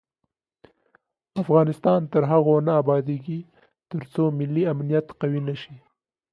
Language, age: Pashto, 19-29